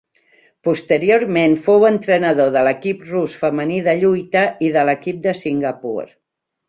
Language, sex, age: Catalan, female, 50-59